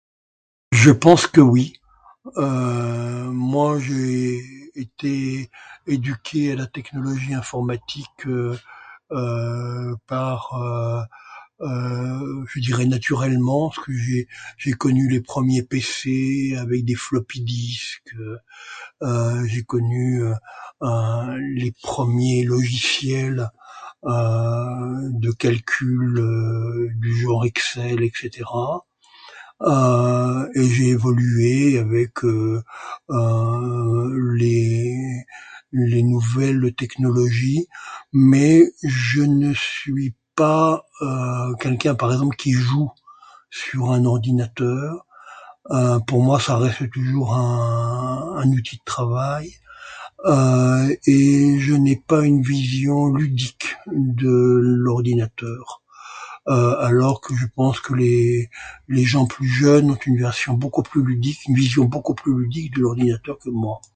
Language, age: French, 70-79